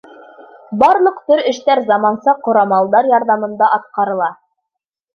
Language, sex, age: Bashkir, female, 19-29